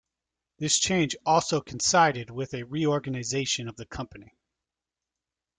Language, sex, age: English, male, 30-39